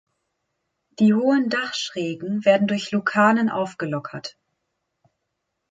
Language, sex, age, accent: German, female, 19-29, Deutschland Deutsch